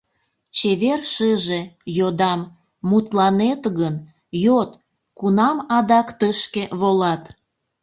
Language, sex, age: Mari, female, 40-49